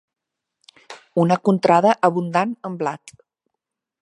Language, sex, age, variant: Catalan, female, 50-59, Central